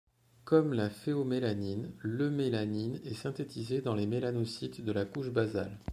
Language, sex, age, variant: French, male, under 19, Français de métropole